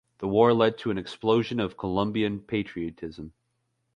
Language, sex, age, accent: English, male, 19-29, United States English